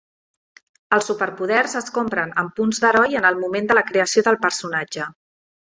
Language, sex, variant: Catalan, female, Central